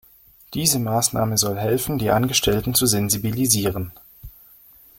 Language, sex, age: German, male, 19-29